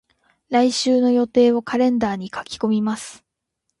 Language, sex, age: Japanese, female, 19-29